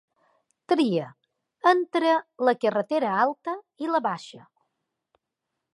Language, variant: Catalan, Balear